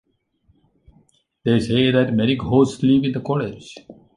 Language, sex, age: English, male, 70-79